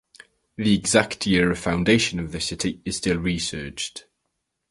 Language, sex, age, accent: English, male, under 19, England English